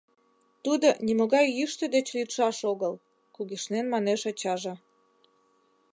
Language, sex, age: Mari, female, 30-39